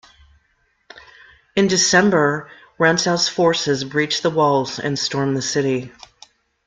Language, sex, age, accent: English, female, 50-59, United States English